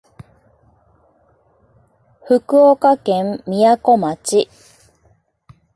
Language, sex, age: Japanese, female, 40-49